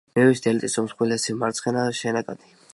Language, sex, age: Georgian, male, under 19